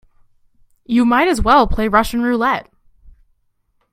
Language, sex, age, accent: English, female, under 19, United States English